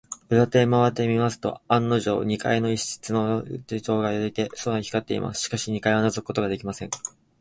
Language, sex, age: Japanese, male, 19-29